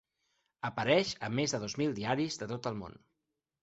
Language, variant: Catalan, Central